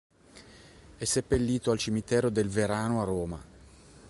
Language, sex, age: Italian, male, 40-49